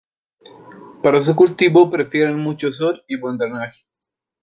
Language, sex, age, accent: Spanish, male, 19-29, Andino-Pacífico: Colombia, Perú, Ecuador, oeste de Bolivia y Venezuela andina